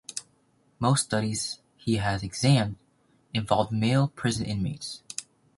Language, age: English, under 19